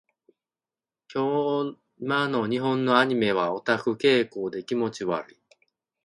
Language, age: Japanese, 40-49